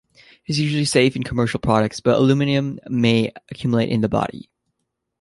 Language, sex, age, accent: English, male, under 19, United States English